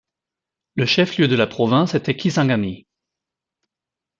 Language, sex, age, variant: French, male, 30-39, Français de métropole